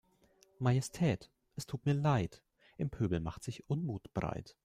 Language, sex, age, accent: German, male, 19-29, Deutschland Deutsch